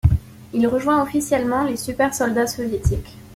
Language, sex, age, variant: French, female, 19-29, Français de métropole